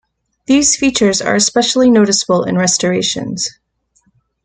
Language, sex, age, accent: English, female, 40-49, United States English